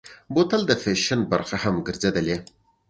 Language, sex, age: Pashto, male, 30-39